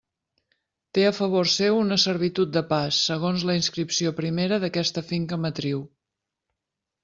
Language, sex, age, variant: Catalan, female, 50-59, Central